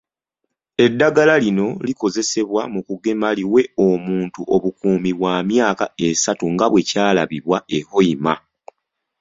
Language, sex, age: Ganda, male, 30-39